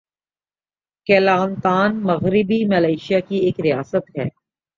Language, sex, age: Urdu, male, 19-29